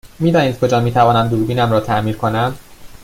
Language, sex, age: Persian, male, 19-29